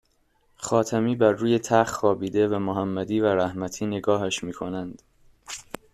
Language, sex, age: Persian, male, 19-29